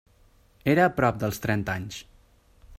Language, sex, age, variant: Catalan, male, 30-39, Central